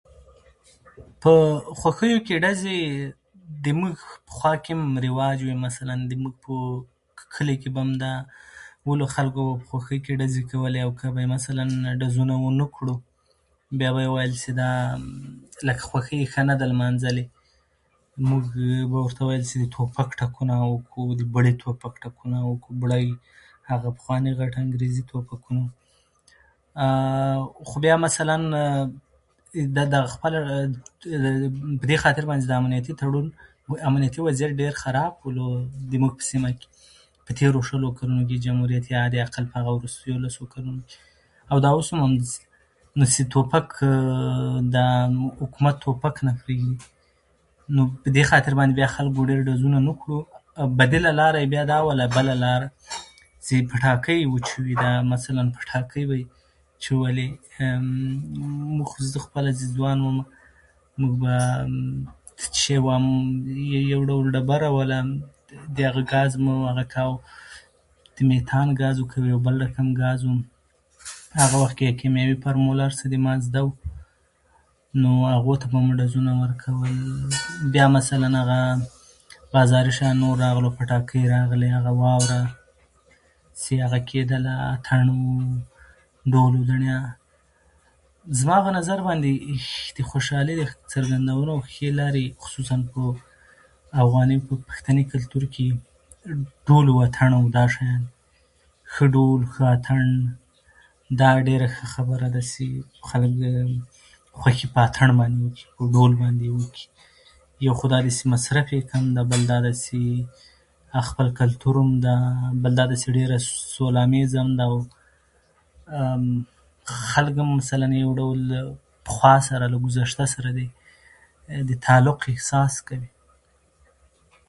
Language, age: Pashto, 30-39